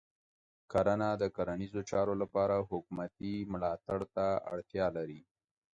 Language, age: Pashto, 30-39